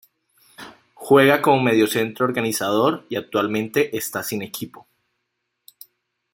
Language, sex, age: Spanish, male, 19-29